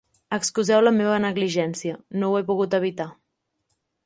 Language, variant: Catalan, Central